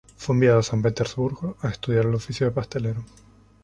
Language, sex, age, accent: Spanish, male, 19-29, España: Islas Canarias